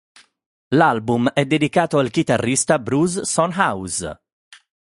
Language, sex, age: Italian, male, 30-39